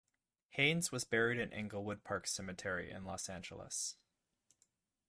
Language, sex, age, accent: English, male, 19-29, Canadian English